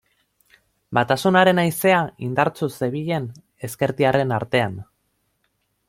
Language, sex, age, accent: Basque, male, 19-29, Mendebalekoa (Araba, Bizkaia, Gipuzkoako mendebaleko herri batzuk)